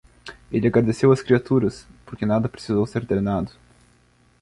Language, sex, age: Portuguese, male, 19-29